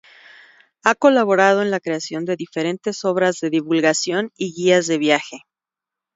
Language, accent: Spanish, México